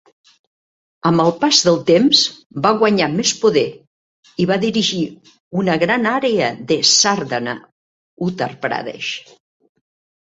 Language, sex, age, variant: Catalan, female, 60-69, Central